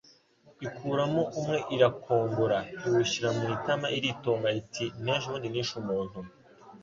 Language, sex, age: Kinyarwanda, male, 19-29